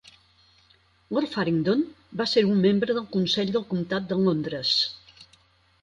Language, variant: Catalan, Central